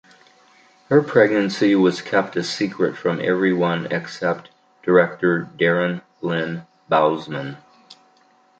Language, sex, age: English, male, 70-79